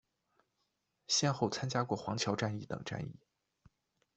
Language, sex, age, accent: Chinese, male, 19-29, 出生地：辽宁省